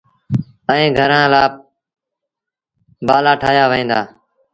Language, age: Sindhi Bhil, 19-29